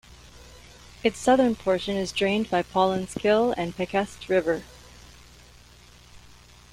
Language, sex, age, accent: English, female, 50-59, United States English